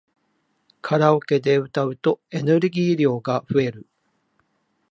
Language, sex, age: Japanese, male, 50-59